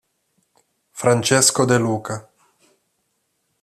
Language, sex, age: Italian, male, 19-29